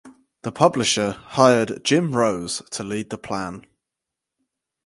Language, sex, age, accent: English, male, 19-29, England English